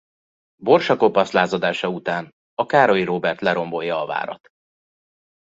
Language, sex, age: Hungarian, male, 30-39